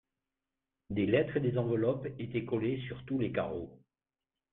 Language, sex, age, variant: French, male, 50-59, Français de métropole